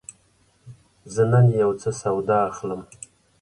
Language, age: Pashto, 60-69